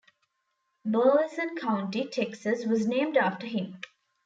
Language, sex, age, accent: English, female, 19-29, India and South Asia (India, Pakistan, Sri Lanka)